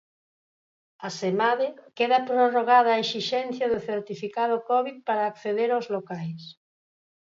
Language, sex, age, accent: Galician, female, 50-59, Normativo (estándar)